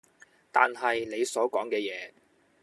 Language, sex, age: Cantonese, male, 30-39